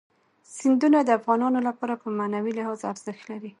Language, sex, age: Pashto, female, 19-29